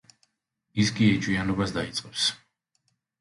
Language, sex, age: Georgian, male, 30-39